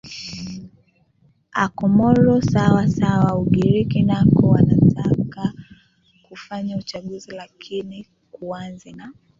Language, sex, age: Swahili, female, 19-29